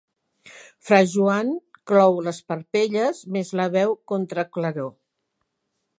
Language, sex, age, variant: Catalan, female, 60-69, Central